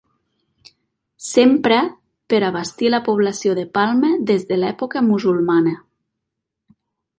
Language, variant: Catalan, Nord-Occidental